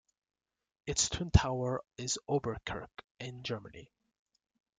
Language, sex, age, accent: English, male, 19-29, United States English